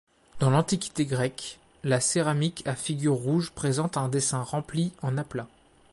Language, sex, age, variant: French, male, 19-29, Français de métropole